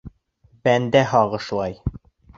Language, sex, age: Bashkir, male, 19-29